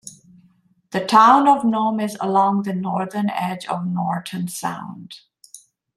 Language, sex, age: English, female, 50-59